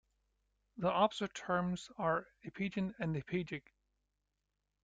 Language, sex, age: English, male, 40-49